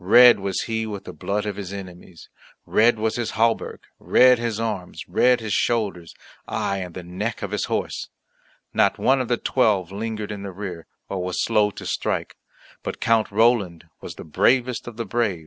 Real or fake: real